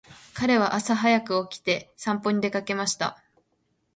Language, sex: Japanese, female